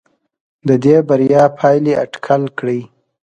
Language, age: Pashto, 19-29